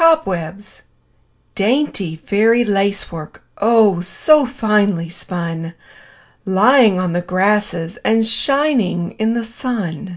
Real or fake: real